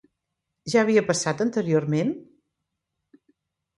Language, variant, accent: Catalan, Central, central